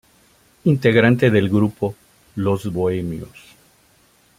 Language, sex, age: Spanish, male, 50-59